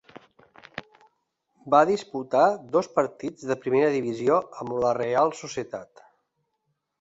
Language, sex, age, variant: Catalan, male, 40-49, Central